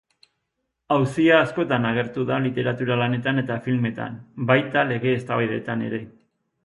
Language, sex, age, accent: Basque, male, 50-59, Erdialdekoa edo Nafarra (Gipuzkoa, Nafarroa)